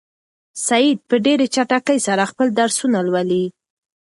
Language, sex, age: Pashto, female, 19-29